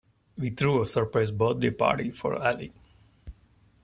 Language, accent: English, India and South Asia (India, Pakistan, Sri Lanka)